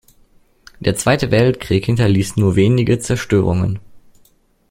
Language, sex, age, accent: German, male, under 19, Deutschland Deutsch